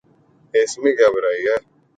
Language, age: Urdu, 19-29